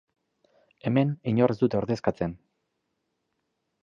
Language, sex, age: Basque, male, 30-39